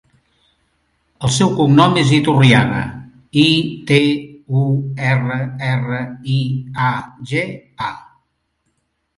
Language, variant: Catalan, Central